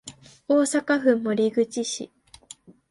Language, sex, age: Japanese, female, 19-29